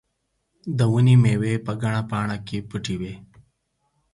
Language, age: Pashto, 19-29